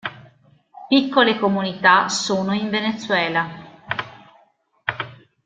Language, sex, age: Italian, female, 50-59